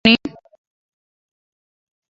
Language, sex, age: Swahili, female, 30-39